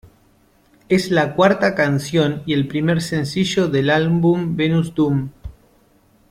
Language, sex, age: Spanish, male, 30-39